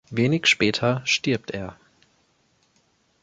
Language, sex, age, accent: German, male, 19-29, Deutschland Deutsch